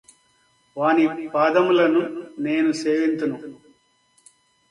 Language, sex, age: Telugu, male, 60-69